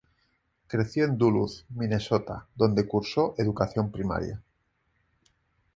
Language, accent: Spanish, España: Norte peninsular (Asturias, Castilla y León, Cantabria, País Vasco, Navarra, Aragón, La Rioja, Guadalajara, Cuenca)